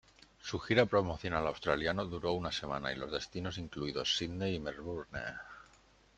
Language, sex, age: Spanish, male, 30-39